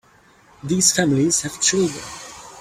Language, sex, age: English, male, 19-29